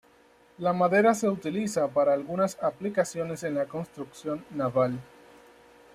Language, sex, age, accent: Spanish, male, 30-39, Caribe: Cuba, Venezuela, Puerto Rico, República Dominicana, Panamá, Colombia caribeña, México caribeño, Costa del golfo de México